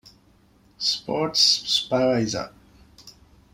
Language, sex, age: Divehi, male, 30-39